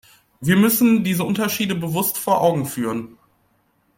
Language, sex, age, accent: German, male, 19-29, Deutschland Deutsch